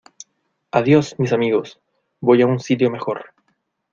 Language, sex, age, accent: Spanish, male, 19-29, Chileno: Chile, Cuyo